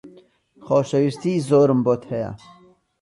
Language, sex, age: Central Kurdish, male, 30-39